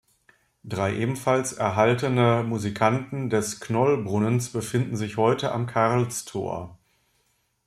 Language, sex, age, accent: German, male, 30-39, Deutschland Deutsch